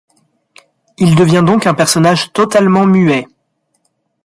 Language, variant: French, Français de métropole